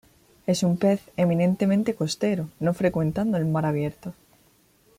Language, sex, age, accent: Spanish, female, 19-29, España: Sur peninsular (Andalucia, Extremadura, Murcia)